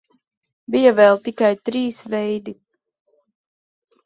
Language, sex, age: Latvian, female, 19-29